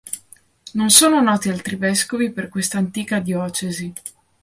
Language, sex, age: Italian, female, 19-29